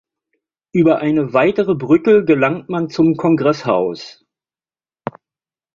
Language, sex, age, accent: German, male, 50-59, Deutschland Deutsch